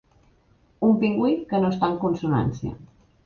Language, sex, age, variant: Catalan, female, 50-59, Central